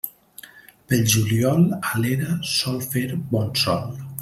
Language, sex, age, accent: Catalan, male, 40-49, valencià